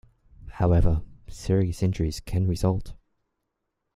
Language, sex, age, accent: English, male, 19-29, England English